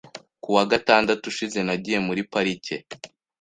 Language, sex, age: Kinyarwanda, male, under 19